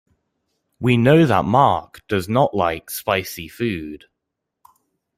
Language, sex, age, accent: English, male, 19-29, England English